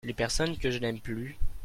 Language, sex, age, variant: French, male, under 19, Français de métropole